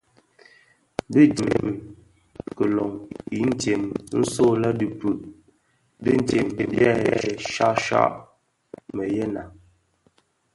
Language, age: Bafia, 19-29